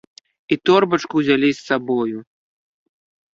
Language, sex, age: Belarusian, male, 30-39